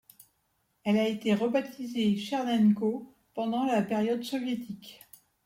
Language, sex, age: French, female, 50-59